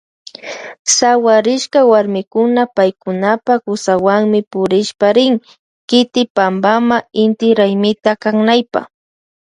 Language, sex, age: Loja Highland Quichua, female, 19-29